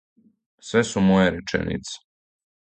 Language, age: Serbian, 19-29